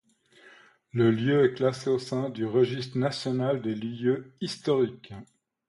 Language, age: French, 50-59